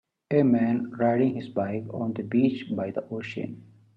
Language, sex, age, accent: English, male, 30-39, India and South Asia (India, Pakistan, Sri Lanka)